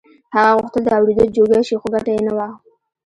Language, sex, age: Pashto, female, 19-29